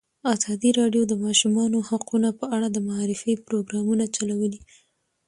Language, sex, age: Pashto, female, 19-29